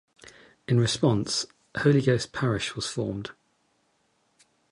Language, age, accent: English, 50-59, England English